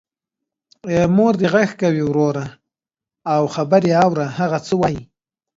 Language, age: Pashto, 19-29